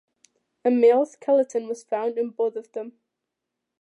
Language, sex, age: English, female, under 19